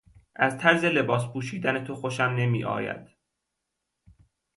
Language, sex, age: Persian, male, 19-29